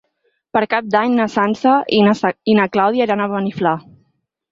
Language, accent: Catalan, nord-oriental